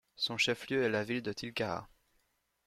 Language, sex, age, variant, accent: French, male, under 19, Français d'Europe, Français de Belgique